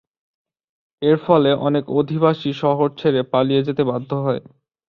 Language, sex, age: Bengali, male, 19-29